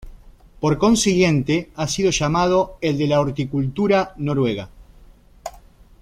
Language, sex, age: Spanish, male, 40-49